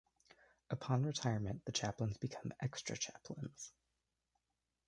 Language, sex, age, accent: English, male, 19-29, United States English